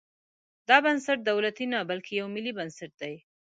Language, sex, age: Pashto, female, 19-29